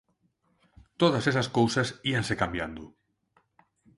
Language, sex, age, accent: Galician, male, 40-49, Normativo (estándar); Neofalante